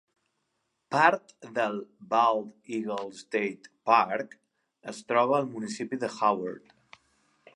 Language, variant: Catalan, Central